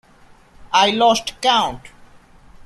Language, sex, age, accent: English, male, 19-29, India and South Asia (India, Pakistan, Sri Lanka)